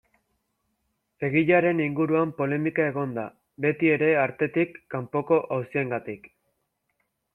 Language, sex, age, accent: Basque, male, under 19, Mendebalekoa (Araba, Bizkaia, Gipuzkoako mendebaleko herri batzuk)